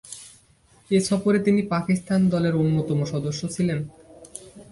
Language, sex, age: Bengali, male, 19-29